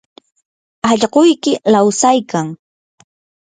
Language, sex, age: Yanahuanca Pasco Quechua, female, 19-29